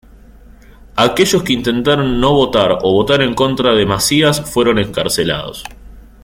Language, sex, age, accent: Spanish, male, 19-29, Rioplatense: Argentina, Uruguay, este de Bolivia, Paraguay